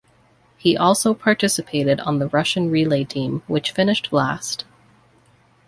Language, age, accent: English, 19-29, United States English